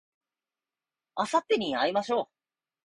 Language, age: Japanese, 19-29